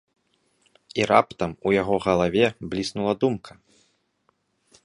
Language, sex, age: Belarusian, male, 30-39